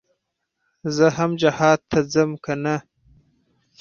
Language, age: Pashto, 19-29